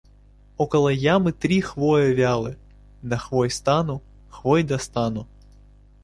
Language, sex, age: Russian, male, 19-29